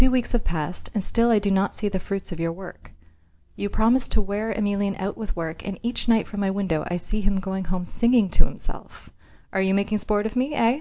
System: none